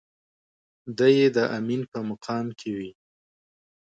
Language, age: Pashto, 19-29